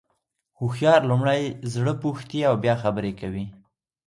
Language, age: Pashto, 19-29